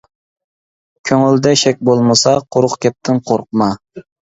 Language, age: Uyghur, 19-29